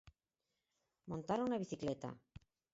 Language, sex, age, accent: Galician, female, 40-49, Central (gheada)